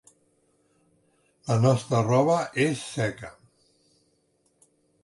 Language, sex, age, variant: Catalan, male, 60-69, Central